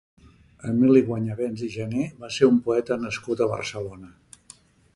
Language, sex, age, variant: Catalan, male, 70-79, Central